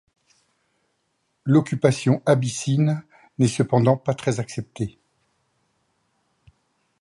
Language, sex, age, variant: French, male, 50-59, Français de métropole